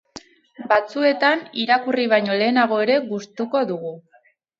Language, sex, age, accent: Basque, female, 19-29, Mendebalekoa (Araba, Bizkaia, Gipuzkoako mendebaleko herri batzuk)